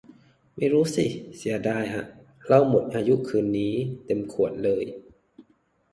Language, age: Thai, 19-29